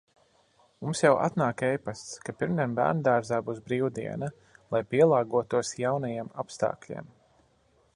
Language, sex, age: Latvian, male, 30-39